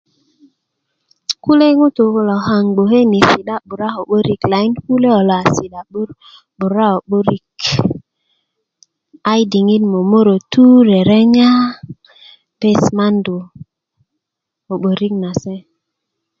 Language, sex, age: Kuku, female, 19-29